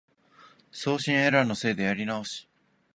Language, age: Japanese, 19-29